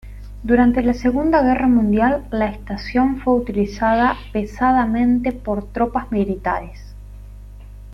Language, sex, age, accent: Spanish, female, 19-29, Rioplatense: Argentina, Uruguay, este de Bolivia, Paraguay